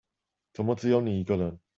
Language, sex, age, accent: Chinese, male, 30-39, 出生地：新北市